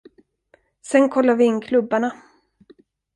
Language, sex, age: Swedish, female, 40-49